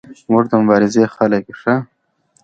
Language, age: Pashto, under 19